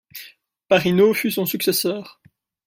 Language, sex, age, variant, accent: French, male, 19-29, Français d'Europe, Français de Belgique